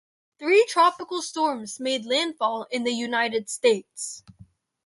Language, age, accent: English, under 19, United States English